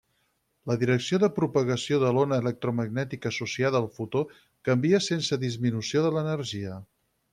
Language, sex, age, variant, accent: Catalan, male, 50-59, Central, central